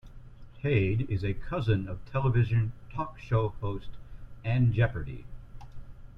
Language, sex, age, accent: English, male, 50-59, United States English